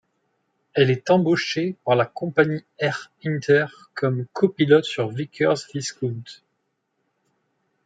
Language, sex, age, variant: French, male, 19-29, Français de métropole